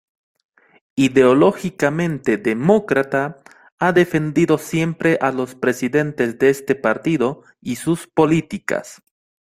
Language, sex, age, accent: Spanish, male, 19-29, Rioplatense: Argentina, Uruguay, este de Bolivia, Paraguay